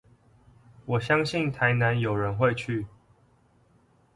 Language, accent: Chinese, 出生地：臺中市